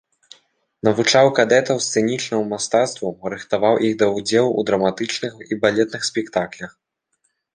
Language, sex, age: Belarusian, male, 19-29